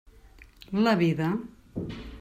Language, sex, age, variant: Catalan, female, 40-49, Central